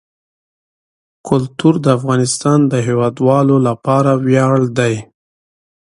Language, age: Pashto, 30-39